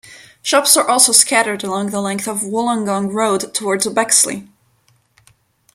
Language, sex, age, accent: English, female, 19-29, United States English